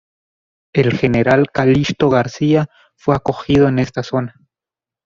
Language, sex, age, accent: Spanish, male, 19-29, América central